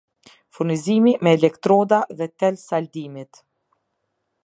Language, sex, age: Albanian, female, 30-39